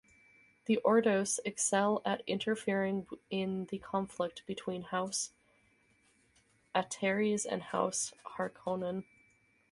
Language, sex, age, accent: English, female, 30-39, United States English